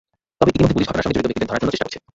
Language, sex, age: Bengali, male, 19-29